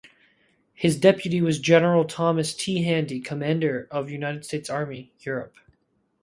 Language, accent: English, United States English